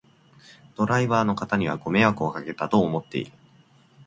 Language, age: Japanese, 19-29